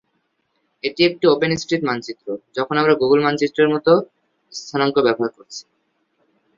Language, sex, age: Bengali, male, under 19